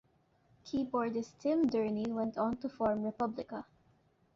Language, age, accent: English, under 19, Filipino